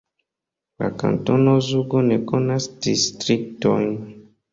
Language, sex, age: Esperanto, male, 30-39